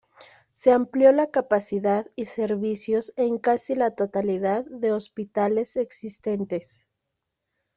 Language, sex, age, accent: Spanish, female, 19-29, México